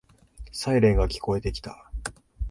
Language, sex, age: Japanese, male, 19-29